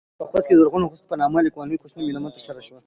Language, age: Pashto, 19-29